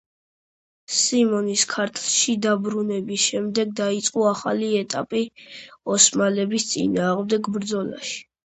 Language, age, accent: Georgian, under 19, ჩვეულებრივი